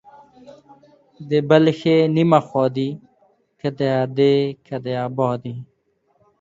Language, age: Pashto, 30-39